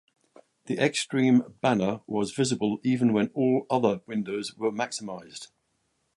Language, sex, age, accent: English, male, 60-69, England English